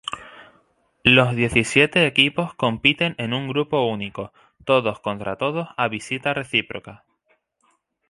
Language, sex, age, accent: Spanish, male, 19-29, España: Islas Canarias